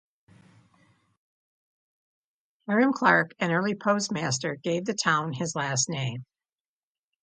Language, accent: English, United States English